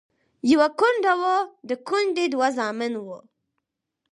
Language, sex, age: Pashto, female, under 19